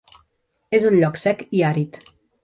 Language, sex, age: Catalan, female, 50-59